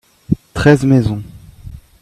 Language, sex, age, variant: French, male, 19-29, Français de métropole